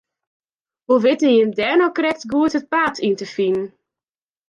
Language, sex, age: Western Frisian, female, 19-29